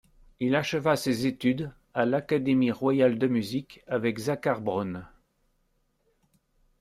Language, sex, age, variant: French, male, 60-69, Français de métropole